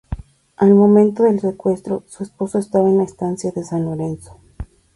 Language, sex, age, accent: Spanish, female, 40-49, México